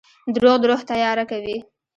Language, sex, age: Pashto, female, 19-29